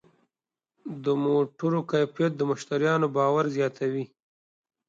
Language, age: Pashto, 30-39